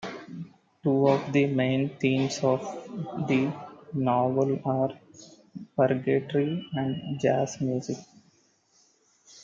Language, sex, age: English, male, 19-29